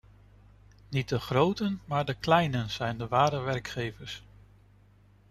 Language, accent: Dutch, Nederlands Nederlands